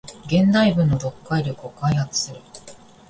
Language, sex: Japanese, female